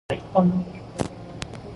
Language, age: English, 19-29